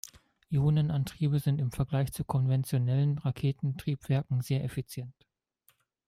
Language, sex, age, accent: German, male, 30-39, Deutschland Deutsch